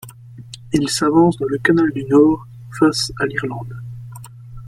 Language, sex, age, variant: French, male, 19-29, Français de métropole